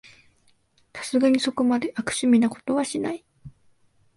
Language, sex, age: Japanese, female, 19-29